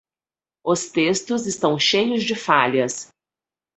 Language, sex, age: Portuguese, female, 40-49